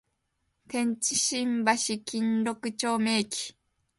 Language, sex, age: Japanese, female, 19-29